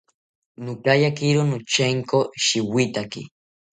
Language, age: South Ucayali Ashéninka, under 19